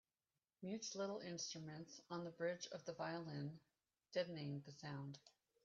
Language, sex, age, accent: English, female, 60-69, United States English